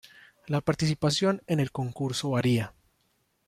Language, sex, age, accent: Spanish, male, 19-29, Andino-Pacífico: Colombia, Perú, Ecuador, oeste de Bolivia y Venezuela andina